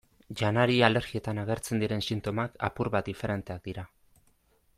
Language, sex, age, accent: Basque, male, 19-29, Erdialdekoa edo Nafarra (Gipuzkoa, Nafarroa)